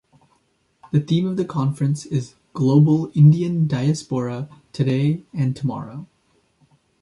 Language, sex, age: English, male, under 19